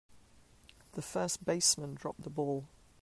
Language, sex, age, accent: English, female, 50-59, England English